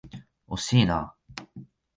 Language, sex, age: Japanese, male, 19-29